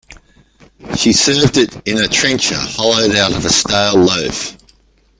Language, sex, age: English, male, 60-69